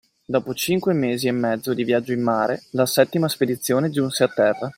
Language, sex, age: Italian, male, 30-39